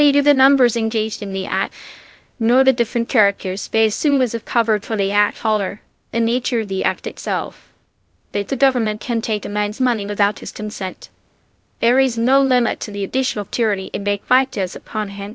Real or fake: fake